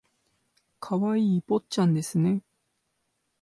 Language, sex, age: Japanese, male, 19-29